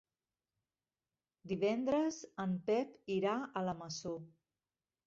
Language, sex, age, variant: Catalan, female, 50-59, Central